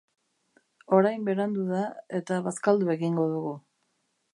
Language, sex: Basque, female